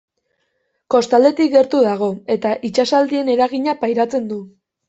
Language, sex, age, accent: Basque, female, under 19, Erdialdekoa edo Nafarra (Gipuzkoa, Nafarroa)